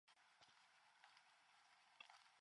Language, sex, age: English, female, 19-29